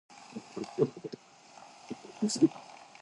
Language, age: Japanese, under 19